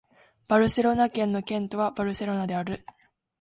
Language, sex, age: Japanese, female, 19-29